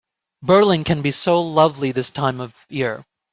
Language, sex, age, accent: English, male, 30-39, United States English